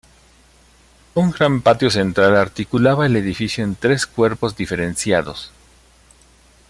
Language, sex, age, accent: Spanish, male, 40-49, México